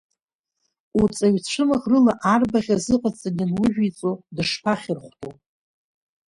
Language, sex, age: Abkhazian, female, 40-49